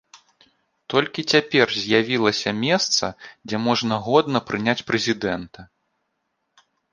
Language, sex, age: Belarusian, male, 30-39